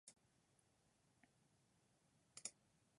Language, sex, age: Japanese, female, 40-49